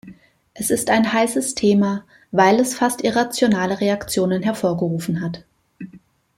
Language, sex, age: German, female, 40-49